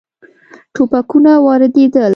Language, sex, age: Pashto, female, 19-29